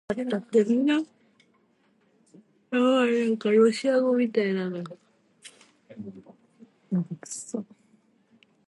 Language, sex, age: Tatar, female, under 19